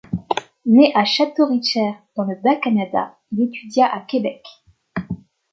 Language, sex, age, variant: French, female, 19-29, Français de métropole